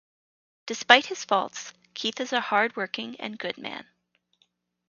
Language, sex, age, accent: English, female, 19-29, United States English; Canadian English